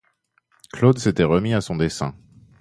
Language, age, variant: French, 30-39, Français de métropole